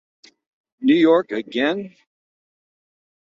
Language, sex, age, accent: English, male, 60-69, United States English